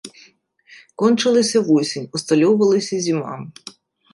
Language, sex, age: Belarusian, female, 30-39